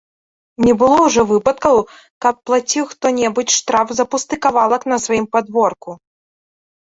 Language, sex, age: Belarusian, female, 19-29